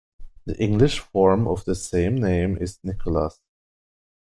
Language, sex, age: English, male, 19-29